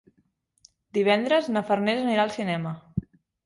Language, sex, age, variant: Catalan, female, 19-29, Central